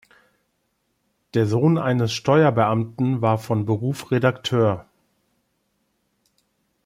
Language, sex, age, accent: German, male, 50-59, Deutschland Deutsch